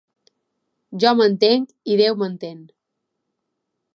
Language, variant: Catalan, Balear